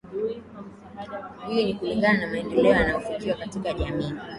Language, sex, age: Swahili, female, 19-29